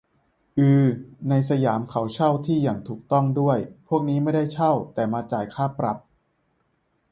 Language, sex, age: Thai, male, 30-39